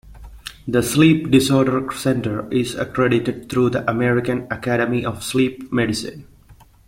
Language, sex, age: English, male, 19-29